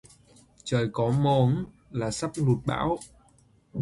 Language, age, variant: Vietnamese, 19-29, Hà Nội